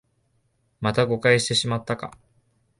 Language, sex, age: Japanese, male, 19-29